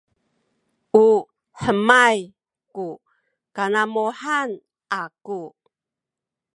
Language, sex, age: Sakizaya, female, 60-69